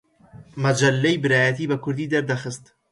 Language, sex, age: Central Kurdish, male, 19-29